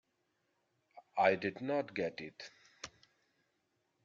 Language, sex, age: English, male, 19-29